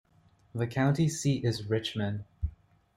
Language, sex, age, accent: English, male, 19-29, United States English